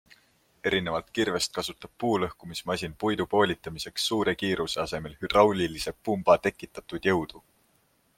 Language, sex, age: Estonian, male, 19-29